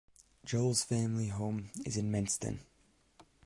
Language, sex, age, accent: English, male, 19-29, United States English